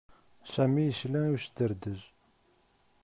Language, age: Kabyle, 30-39